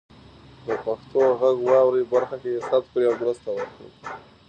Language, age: Pashto, 30-39